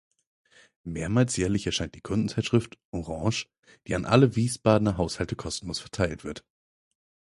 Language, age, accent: German, 30-39, Deutschland Deutsch